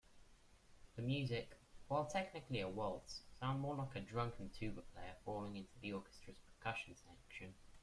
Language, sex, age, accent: English, male, under 19, England English